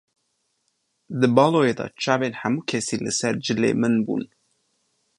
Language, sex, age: Kurdish, male, 30-39